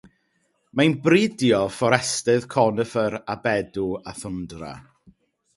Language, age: Welsh, 30-39